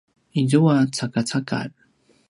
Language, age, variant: Paiwan, 30-39, pinayuanan a kinaikacedasan (東排灣語)